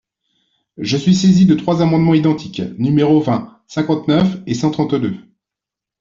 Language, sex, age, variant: French, male, 40-49, Français de métropole